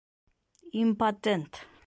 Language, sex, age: Bashkir, female, 50-59